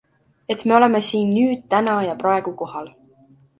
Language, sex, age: Estonian, female, 19-29